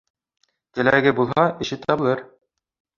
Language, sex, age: Bashkir, male, 30-39